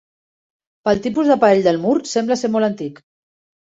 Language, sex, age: Catalan, female, 50-59